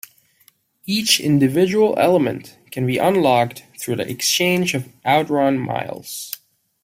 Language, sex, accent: English, male, United States English